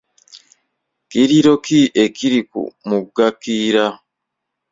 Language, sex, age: Ganda, male, 30-39